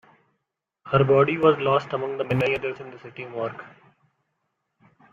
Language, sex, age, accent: English, male, 19-29, India and South Asia (India, Pakistan, Sri Lanka)